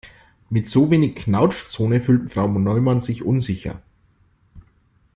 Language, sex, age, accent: German, male, 40-49, Deutschland Deutsch